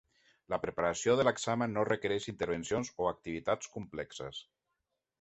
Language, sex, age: Catalan, male, 50-59